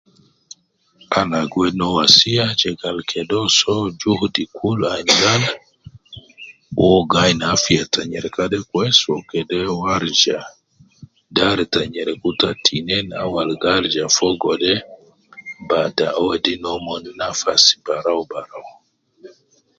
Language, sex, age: Nubi, male, 30-39